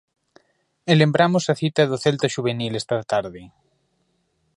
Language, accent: Galician, Oriental (común en zona oriental)